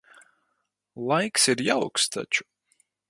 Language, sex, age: Latvian, male, 19-29